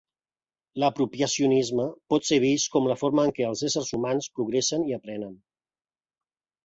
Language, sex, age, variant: Catalan, male, 40-49, Central